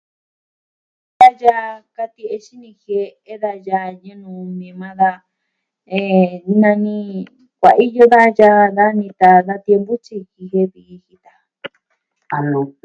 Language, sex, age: Southwestern Tlaxiaco Mixtec, female, 60-69